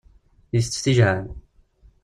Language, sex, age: Kabyle, male, 19-29